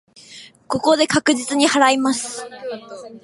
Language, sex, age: Japanese, female, under 19